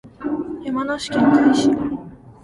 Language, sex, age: Japanese, female, 19-29